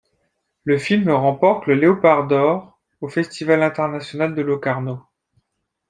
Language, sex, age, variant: French, male, 30-39, Français de métropole